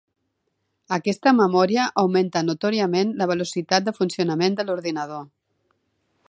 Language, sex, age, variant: Catalan, female, 40-49, Central